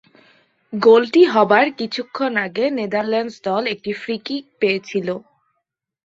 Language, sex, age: Bengali, female, 19-29